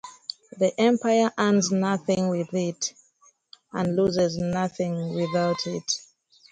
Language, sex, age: English, female, 19-29